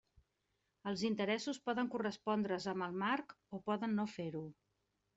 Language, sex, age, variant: Catalan, female, 40-49, Central